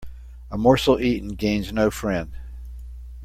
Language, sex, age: English, male, 70-79